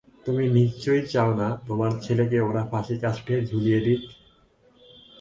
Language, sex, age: Bengali, male, 19-29